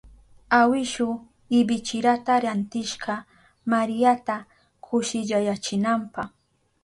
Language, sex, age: Southern Pastaza Quechua, female, 19-29